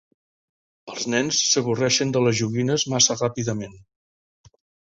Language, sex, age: Catalan, male, 60-69